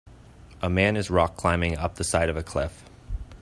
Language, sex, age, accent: English, male, 19-29, Canadian English